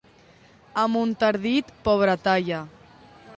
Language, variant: Catalan, Central